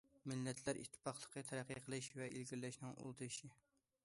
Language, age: Uyghur, 19-29